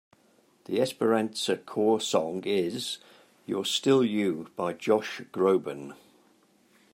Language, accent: English, England English